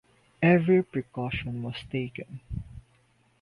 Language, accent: English, Filipino